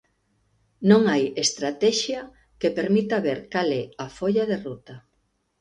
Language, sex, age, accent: Galician, female, 50-59, Oriental (común en zona oriental)